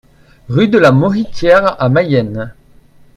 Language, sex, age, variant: French, male, 19-29, Français de métropole